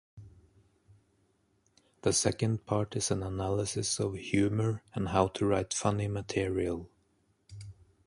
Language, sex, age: English, male, 30-39